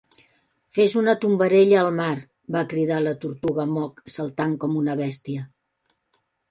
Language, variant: Catalan, Central